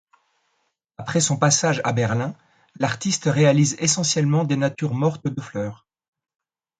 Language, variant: French, Français de métropole